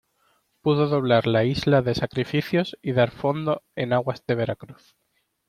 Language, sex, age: Spanish, male, 19-29